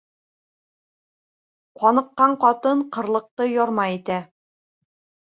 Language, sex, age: Bashkir, female, 30-39